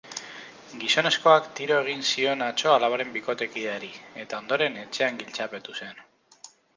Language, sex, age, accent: Basque, male, 30-39, Mendebalekoa (Araba, Bizkaia, Gipuzkoako mendebaleko herri batzuk)